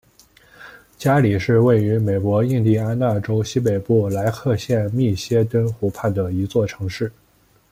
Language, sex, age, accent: Chinese, male, 19-29, 出生地：河南省